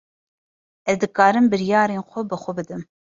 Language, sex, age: Kurdish, female, 30-39